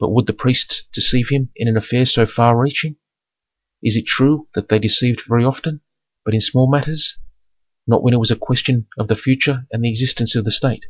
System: none